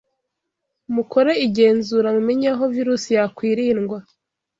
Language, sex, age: Kinyarwanda, female, 30-39